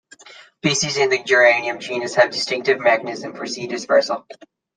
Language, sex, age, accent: English, male, under 19, United States English